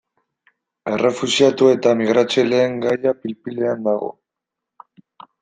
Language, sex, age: Basque, male, 19-29